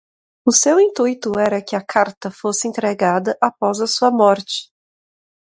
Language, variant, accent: Portuguese, Portuguese (Brasil), Paulista